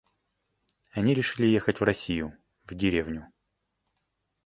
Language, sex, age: Russian, male, 30-39